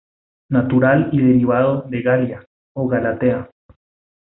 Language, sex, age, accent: Spanish, male, 30-39, Andino-Pacífico: Colombia, Perú, Ecuador, oeste de Bolivia y Venezuela andina